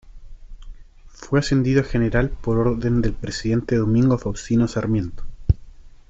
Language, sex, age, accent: Spanish, male, 30-39, Chileno: Chile, Cuyo